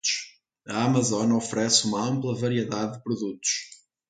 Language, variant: Portuguese, Portuguese (Portugal)